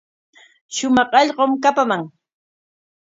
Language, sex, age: Corongo Ancash Quechua, female, 50-59